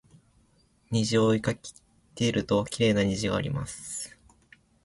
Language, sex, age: Japanese, male, under 19